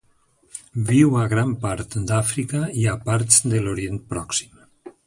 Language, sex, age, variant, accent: Catalan, male, 60-69, Valencià central, valencià